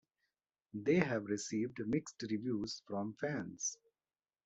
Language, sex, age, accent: English, male, 40-49, India and South Asia (India, Pakistan, Sri Lanka)